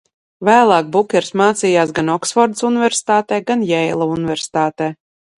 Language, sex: Latvian, female